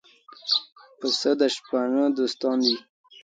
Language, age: Pashto, 19-29